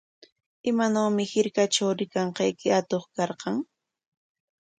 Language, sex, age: Corongo Ancash Quechua, female, 30-39